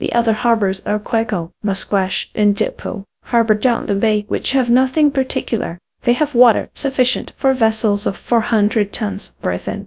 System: TTS, GradTTS